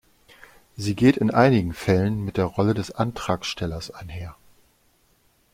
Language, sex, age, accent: German, male, 40-49, Deutschland Deutsch